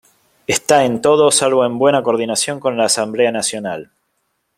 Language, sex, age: Spanish, male, 40-49